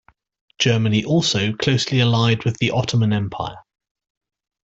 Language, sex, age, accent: English, male, 40-49, England English